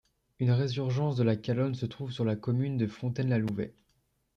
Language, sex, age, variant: French, male, under 19, Français de métropole